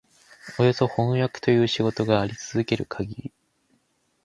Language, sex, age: Japanese, male, 19-29